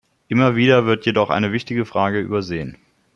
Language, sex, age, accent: German, male, 30-39, Deutschland Deutsch